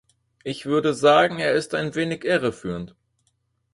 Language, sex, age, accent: German, male, 19-29, Deutschland Deutsch